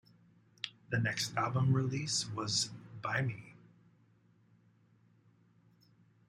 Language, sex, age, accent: English, male, 50-59, United States English